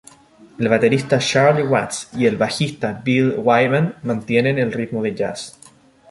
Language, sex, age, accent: Spanish, male, 19-29, Chileno: Chile, Cuyo